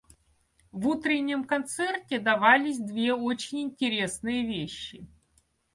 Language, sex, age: Russian, female, 40-49